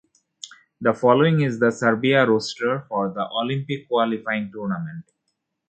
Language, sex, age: English, male, 30-39